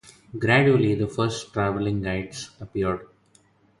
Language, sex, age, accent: English, male, 30-39, India and South Asia (India, Pakistan, Sri Lanka)